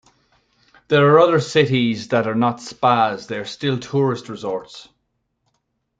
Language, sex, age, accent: English, male, 40-49, Irish English